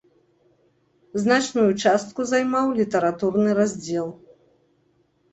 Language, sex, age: Belarusian, female, 50-59